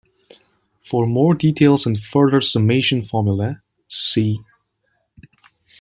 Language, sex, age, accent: English, male, 19-29, Singaporean English